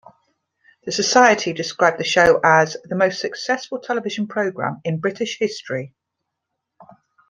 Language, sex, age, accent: English, female, 40-49, England English